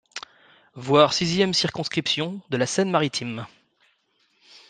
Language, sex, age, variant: French, male, 30-39, Français de métropole